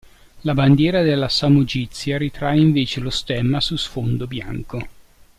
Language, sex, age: Italian, male, 40-49